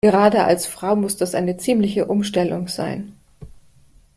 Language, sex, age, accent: German, female, 50-59, Deutschland Deutsch